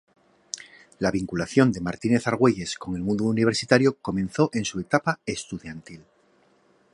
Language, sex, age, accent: Spanish, male, 40-49, España: Norte peninsular (Asturias, Castilla y León, Cantabria, País Vasco, Navarra, Aragón, La Rioja, Guadalajara, Cuenca)